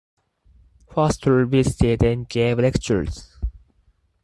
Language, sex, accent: English, male, United States English